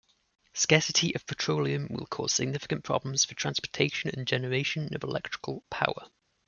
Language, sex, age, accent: English, male, 30-39, England English